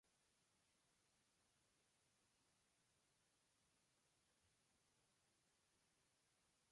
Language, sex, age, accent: Spanish, male, 40-49, Rioplatense: Argentina, Uruguay, este de Bolivia, Paraguay